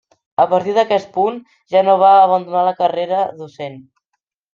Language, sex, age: Catalan, male, under 19